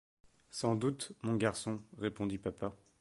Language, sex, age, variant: French, male, 19-29, Français de métropole